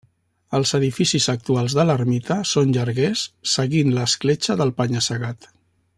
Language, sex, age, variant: Catalan, male, 50-59, Central